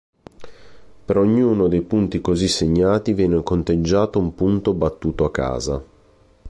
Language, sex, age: Italian, male, 30-39